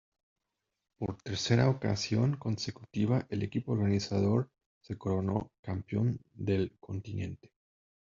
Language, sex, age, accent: Spanish, male, 40-49, México